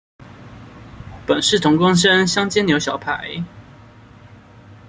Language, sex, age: Chinese, male, 19-29